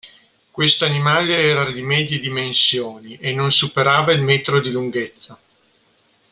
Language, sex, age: Italian, male, 30-39